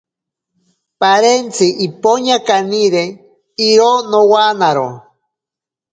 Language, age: Ashéninka Perené, 40-49